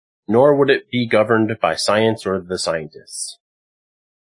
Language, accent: English, Canadian English